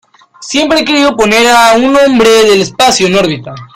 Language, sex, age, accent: Spanish, male, under 19, Andino-Pacífico: Colombia, Perú, Ecuador, oeste de Bolivia y Venezuela andina